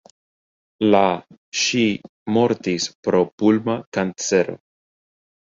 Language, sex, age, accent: Esperanto, male, 30-39, Internacia